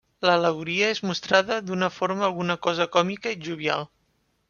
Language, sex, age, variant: Catalan, male, 19-29, Central